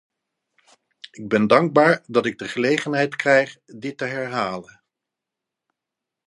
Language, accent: Dutch, Nederlands Nederlands